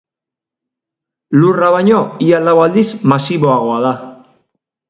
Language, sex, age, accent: Basque, male, 40-49, Erdialdekoa edo Nafarra (Gipuzkoa, Nafarroa)